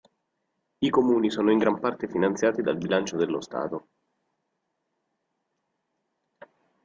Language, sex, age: Italian, male, 19-29